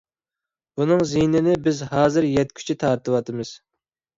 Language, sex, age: Uyghur, male, 30-39